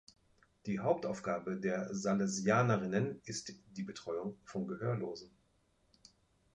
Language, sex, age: German, male, 50-59